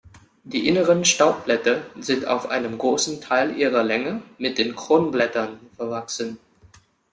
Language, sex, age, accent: German, male, 30-39, Deutschland Deutsch